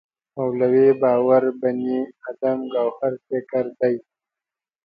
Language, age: Pashto, 30-39